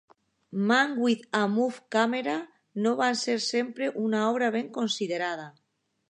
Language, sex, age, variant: Catalan, female, under 19, Alacantí